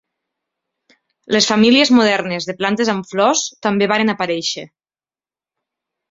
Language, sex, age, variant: Catalan, female, 30-39, Nord-Occidental